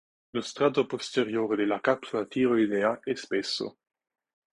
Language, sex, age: Italian, male, 19-29